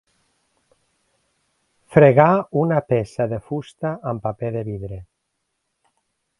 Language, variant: Catalan, Nord-Occidental